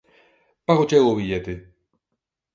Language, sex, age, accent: Galician, male, 40-49, Normativo (estándar); Neofalante